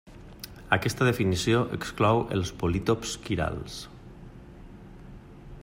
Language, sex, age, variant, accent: Catalan, male, 30-39, Valencià meridional, valencià